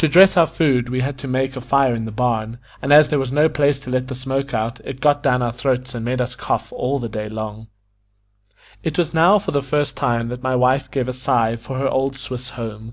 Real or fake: real